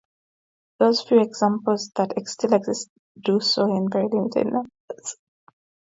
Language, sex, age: English, female, 19-29